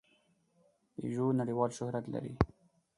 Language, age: Pashto, 19-29